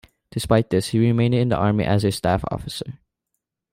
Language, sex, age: English, male, under 19